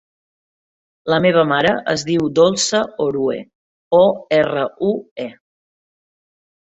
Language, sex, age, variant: Catalan, female, 40-49, Septentrional